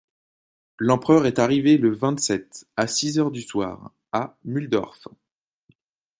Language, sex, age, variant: French, male, 19-29, Français de métropole